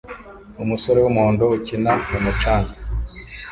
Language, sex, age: Kinyarwanda, male, 19-29